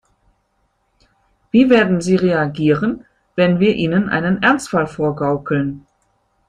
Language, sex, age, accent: German, female, 50-59, Deutschland Deutsch